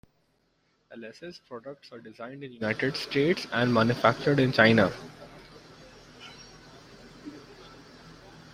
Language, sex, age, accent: English, male, under 19, India and South Asia (India, Pakistan, Sri Lanka)